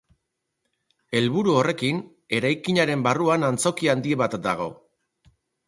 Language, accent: Basque, Erdialdekoa edo Nafarra (Gipuzkoa, Nafarroa)